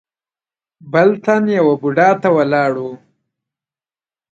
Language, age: Pashto, 19-29